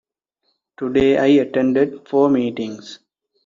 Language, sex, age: English, male, 19-29